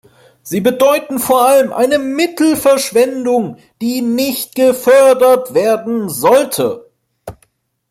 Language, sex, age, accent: German, male, 19-29, Deutschland Deutsch